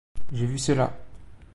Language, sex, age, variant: French, male, 19-29, Français de métropole